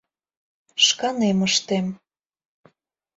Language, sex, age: Mari, female, 19-29